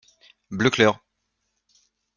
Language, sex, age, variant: French, male, 19-29, Français de métropole